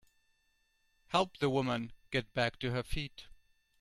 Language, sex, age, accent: English, male, 40-49, England English